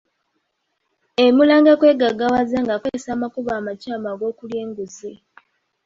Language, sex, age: Ganda, female, 19-29